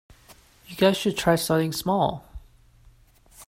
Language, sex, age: English, male, 19-29